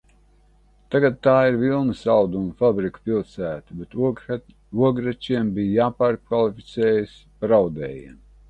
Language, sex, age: Latvian, male, 60-69